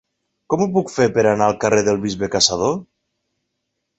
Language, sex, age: Catalan, male, 40-49